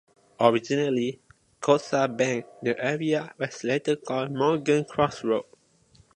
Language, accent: English, Malaysian English